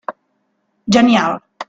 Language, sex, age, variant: Catalan, female, 40-49, Nord-Occidental